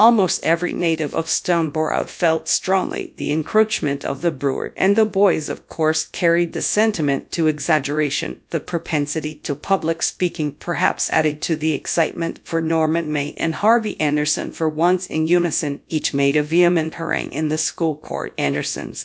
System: TTS, GradTTS